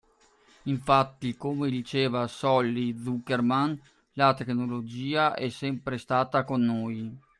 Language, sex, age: Italian, male, 40-49